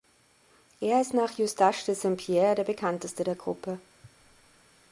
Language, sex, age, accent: German, female, 30-39, Österreichisches Deutsch